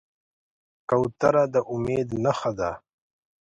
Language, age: Pashto, 19-29